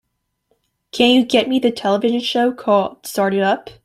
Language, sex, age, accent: English, female, under 19, United States English